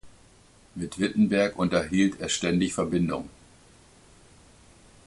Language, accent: German, Hochdeutsch